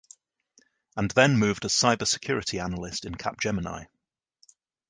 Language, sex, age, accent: English, male, 30-39, England English